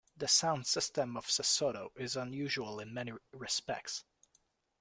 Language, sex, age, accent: English, male, 30-39, Canadian English